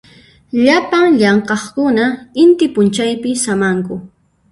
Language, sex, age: Puno Quechua, female, 19-29